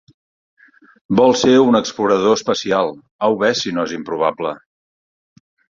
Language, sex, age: Catalan, male, 50-59